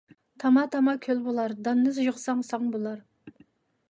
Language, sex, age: Uyghur, female, 40-49